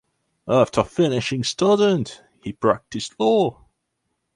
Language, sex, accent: English, male, England English; Scottish English